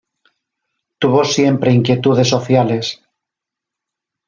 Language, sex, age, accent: Spanish, male, 40-49, España: Norte peninsular (Asturias, Castilla y León, Cantabria, País Vasco, Navarra, Aragón, La Rioja, Guadalajara, Cuenca)